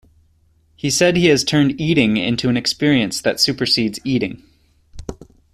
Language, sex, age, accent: English, male, 19-29, United States English